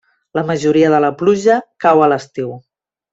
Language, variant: Catalan, Central